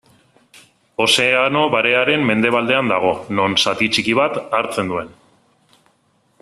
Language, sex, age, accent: Basque, male, 40-49, Mendebalekoa (Araba, Bizkaia, Gipuzkoako mendebaleko herri batzuk)